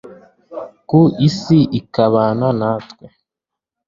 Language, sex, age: Kinyarwanda, male, 19-29